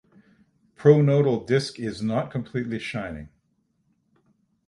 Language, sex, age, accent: English, male, 50-59, United States English